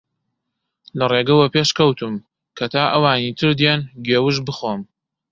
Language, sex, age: Central Kurdish, male, 19-29